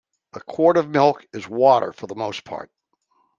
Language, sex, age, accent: English, male, 70-79, United States English